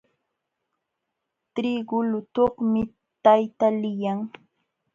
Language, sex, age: Jauja Wanca Quechua, female, 19-29